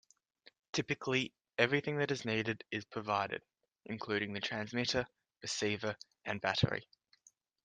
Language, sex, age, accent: English, male, 19-29, Australian English